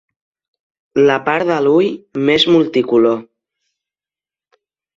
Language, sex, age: Catalan, male, under 19